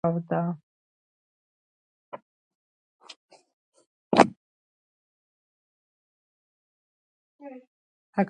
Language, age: Georgian, 40-49